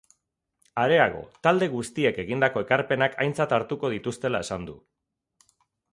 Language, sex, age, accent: Basque, male, 40-49, Mendebalekoa (Araba, Bizkaia, Gipuzkoako mendebaleko herri batzuk)